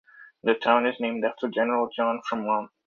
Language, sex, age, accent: English, male, 19-29, United States English